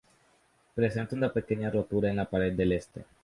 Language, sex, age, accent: Spanish, male, under 19, América central